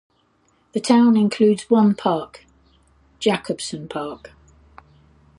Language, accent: English, England English